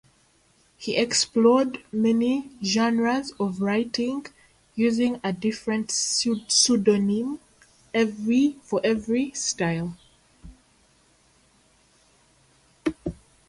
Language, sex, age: English, female, 19-29